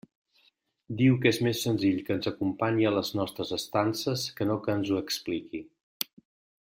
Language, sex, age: Catalan, male, 60-69